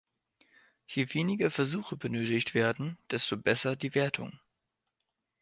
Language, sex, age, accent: German, male, 19-29, Deutschland Deutsch